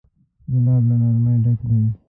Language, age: Pashto, 19-29